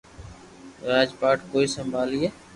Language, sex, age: Loarki, female, under 19